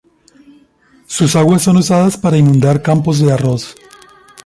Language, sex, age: Spanish, male, 50-59